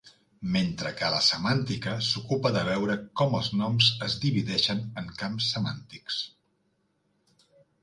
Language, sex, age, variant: Catalan, male, 40-49, Central